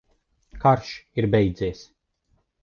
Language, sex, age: Latvian, male, 30-39